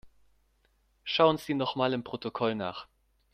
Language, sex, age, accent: German, male, under 19, Deutschland Deutsch